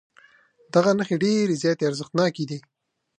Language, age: Pashto, 19-29